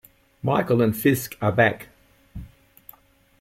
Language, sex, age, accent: English, male, 60-69, Australian English